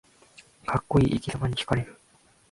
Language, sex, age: Japanese, male, 19-29